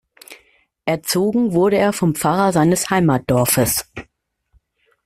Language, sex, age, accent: German, female, 50-59, Deutschland Deutsch